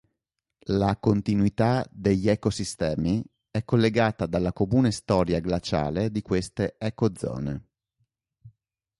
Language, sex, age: Italian, male, 30-39